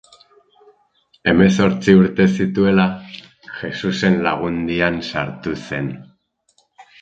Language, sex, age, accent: Basque, male, 50-59, Erdialdekoa edo Nafarra (Gipuzkoa, Nafarroa)